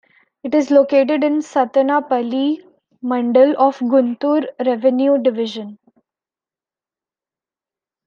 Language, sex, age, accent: English, female, 19-29, India and South Asia (India, Pakistan, Sri Lanka)